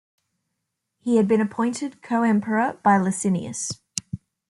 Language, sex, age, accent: English, female, 19-29, Australian English